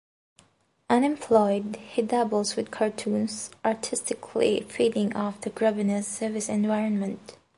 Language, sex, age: English, female, 19-29